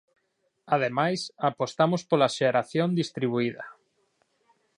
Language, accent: Galician, Normativo (estándar)